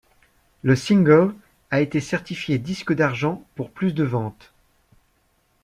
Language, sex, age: French, male, 50-59